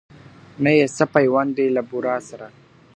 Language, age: Pashto, 19-29